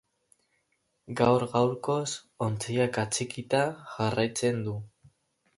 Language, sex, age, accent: Basque, male, under 19, Mendebalekoa (Araba, Bizkaia, Gipuzkoako mendebaleko herri batzuk)